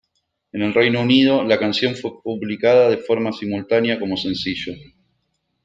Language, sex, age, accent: Spanish, male, 30-39, Rioplatense: Argentina, Uruguay, este de Bolivia, Paraguay